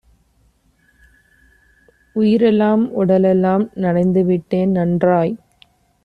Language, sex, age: Tamil, female, 30-39